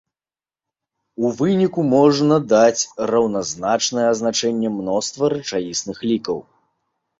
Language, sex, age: Belarusian, male, 30-39